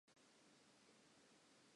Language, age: Southern Sotho, 19-29